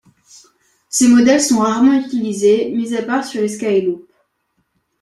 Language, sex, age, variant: French, male, under 19, Français de métropole